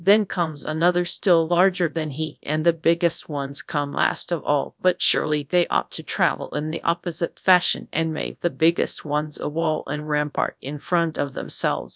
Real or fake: fake